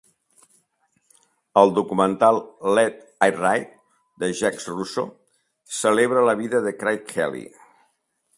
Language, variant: Catalan, Septentrional